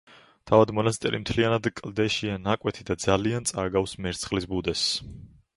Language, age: Georgian, under 19